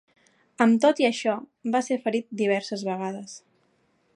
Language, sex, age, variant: Catalan, female, 19-29, Balear